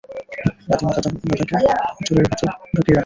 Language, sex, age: Bengali, male, 19-29